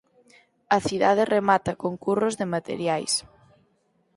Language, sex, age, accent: Galician, female, 19-29, Central (gheada)